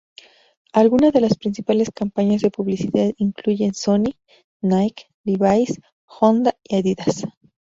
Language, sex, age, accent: Spanish, female, 19-29, México